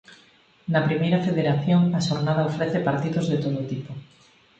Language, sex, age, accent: Galician, female, 40-49, Normativo (estándar)